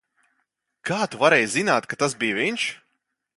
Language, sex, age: Latvian, male, 19-29